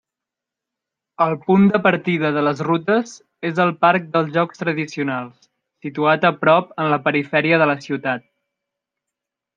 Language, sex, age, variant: Catalan, male, 19-29, Central